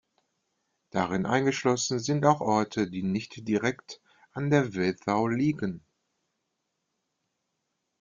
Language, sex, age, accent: German, male, 30-39, Deutschland Deutsch